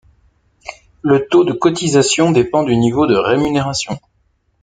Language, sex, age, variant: French, male, 40-49, Français de métropole